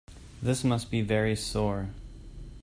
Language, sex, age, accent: English, male, 30-39, Canadian English